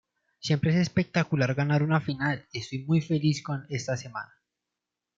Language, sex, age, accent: Spanish, male, 19-29, Andino-Pacífico: Colombia, Perú, Ecuador, oeste de Bolivia y Venezuela andina